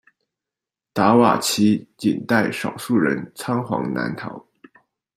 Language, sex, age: Chinese, male, 40-49